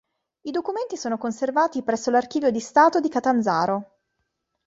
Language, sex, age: Italian, female, 30-39